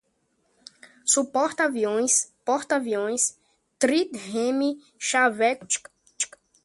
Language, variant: Portuguese, Portuguese (Brasil)